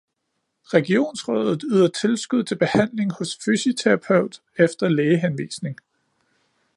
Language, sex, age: Danish, male, 30-39